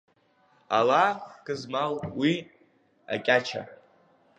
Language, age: Abkhazian, under 19